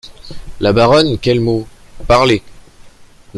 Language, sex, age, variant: French, male, 30-39, Français de métropole